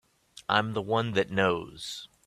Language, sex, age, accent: English, male, 40-49, United States English